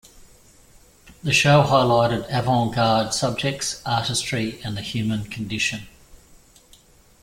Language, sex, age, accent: English, male, 50-59, Australian English